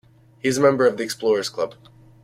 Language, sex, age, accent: English, male, 30-39, United States English